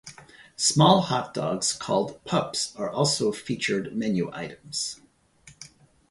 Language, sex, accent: English, male, United States English